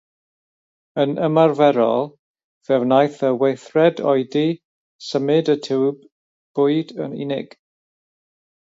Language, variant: Welsh, Mid Wales